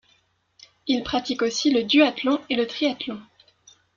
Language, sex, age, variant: French, female, 19-29, Français de métropole